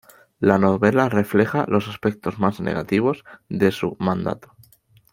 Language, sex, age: Spanish, male, 19-29